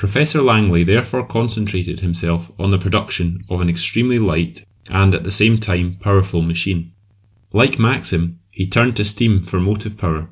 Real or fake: real